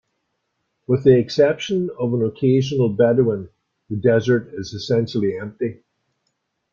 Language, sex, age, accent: English, male, 70-79, Irish English